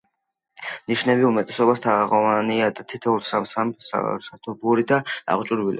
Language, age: Georgian, under 19